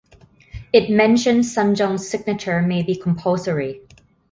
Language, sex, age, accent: English, female, 19-29, United States English